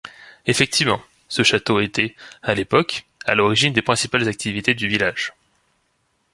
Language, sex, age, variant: French, male, 19-29, Français de métropole